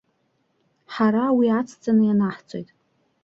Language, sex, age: Abkhazian, female, under 19